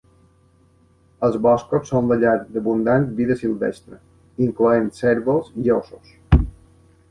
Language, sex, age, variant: Catalan, male, 50-59, Balear